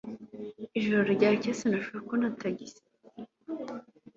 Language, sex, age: Kinyarwanda, female, 19-29